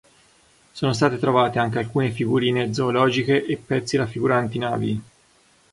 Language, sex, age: Italian, male, 30-39